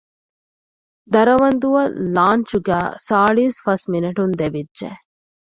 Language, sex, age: Divehi, female, 30-39